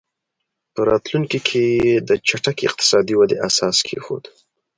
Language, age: Pashto, 19-29